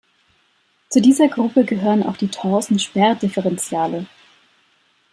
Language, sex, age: German, female, 30-39